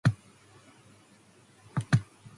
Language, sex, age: English, female, 19-29